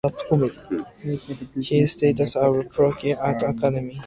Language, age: English, 19-29